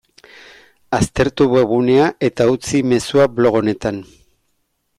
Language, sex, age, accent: Basque, male, 50-59, Erdialdekoa edo Nafarra (Gipuzkoa, Nafarroa)